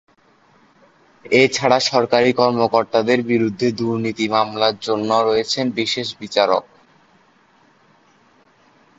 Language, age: Bengali, 19-29